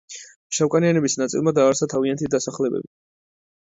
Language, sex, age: Georgian, male, 19-29